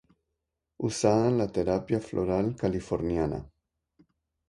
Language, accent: Spanish, Andino-Pacífico: Colombia, Perú, Ecuador, oeste de Bolivia y Venezuela andina